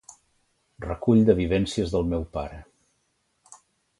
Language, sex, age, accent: Catalan, male, 60-69, Oriental